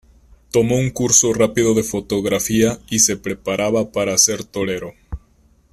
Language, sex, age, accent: Spanish, male, 19-29, México